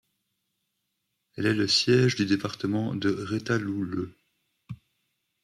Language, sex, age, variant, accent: French, male, 30-39, Français d'Europe, Français de Belgique